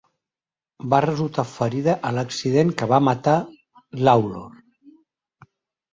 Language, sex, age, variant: Catalan, male, 50-59, Central